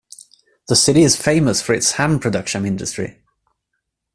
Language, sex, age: English, male, 19-29